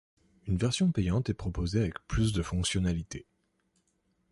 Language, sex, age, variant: French, male, 19-29, Français de métropole